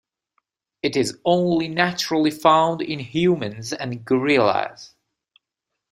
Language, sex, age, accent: English, male, 30-39, United States English